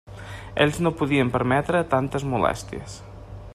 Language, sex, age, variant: Catalan, male, 30-39, Nord-Occidental